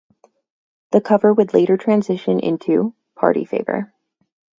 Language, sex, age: English, female, 19-29